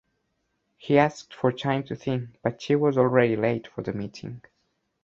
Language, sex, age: English, male, under 19